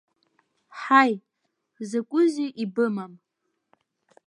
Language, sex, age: Abkhazian, female, under 19